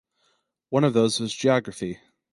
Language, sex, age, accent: English, male, 30-39, United States English